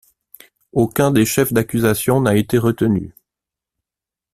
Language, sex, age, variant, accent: French, male, 40-49, Français d'Europe, Français de Suisse